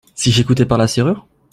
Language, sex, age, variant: French, male, 19-29, Français de métropole